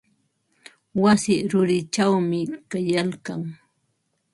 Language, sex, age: Ambo-Pasco Quechua, female, 60-69